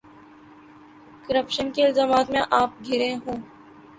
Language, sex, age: Urdu, female, 19-29